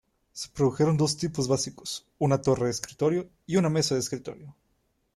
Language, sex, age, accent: Spanish, male, 19-29, México